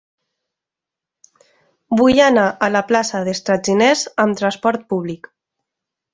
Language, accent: Catalan, valencià